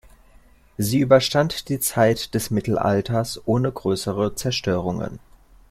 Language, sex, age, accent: German, male, 19-29, Deutschland Deutsch